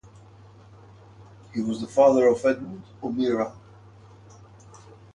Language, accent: English, United States English